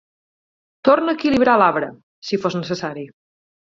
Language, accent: Catalan, Empordanès